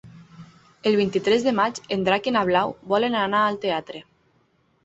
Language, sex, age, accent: Catalan, female, 19-29, Lleidatà